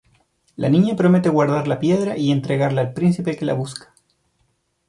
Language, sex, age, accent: Spanish, male, 30-39, Chileno: Chile, Cuyo